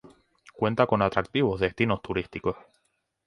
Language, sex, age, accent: Spanish, male, 19-29, España: Islas Canarias